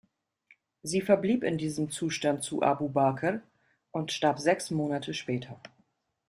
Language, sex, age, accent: German, female, 40-49, Deutschland Deutsch